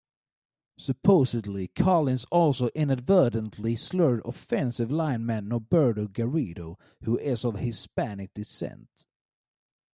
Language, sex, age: English, male, 30-39